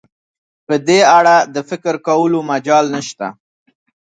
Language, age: Pashto, 30-39